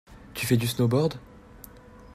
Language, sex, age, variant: French, male, under 19, Français de métropole